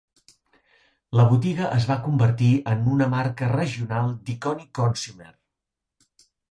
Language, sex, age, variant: Catalan, male, 40-49, Central